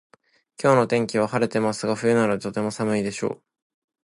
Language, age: Japanese, 19-29